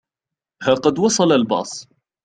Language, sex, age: Arabic, male, 19-29